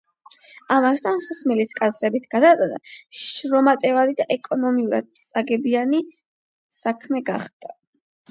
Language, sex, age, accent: Georgian, male, under 19, ჩვეულებრივი